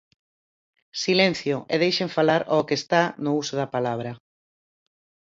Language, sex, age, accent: Galician, female, 40-49, Oriental (común en zona oriental)